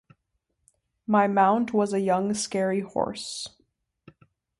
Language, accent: English, United States English